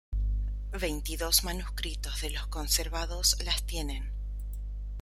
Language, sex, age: Spanish, female, 19-29